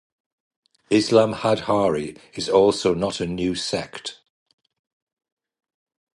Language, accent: English, England English